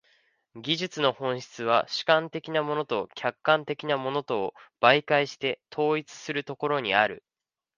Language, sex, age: Japanese, male, 19-29